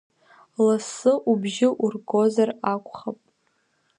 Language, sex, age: Abkhazian, female, under 19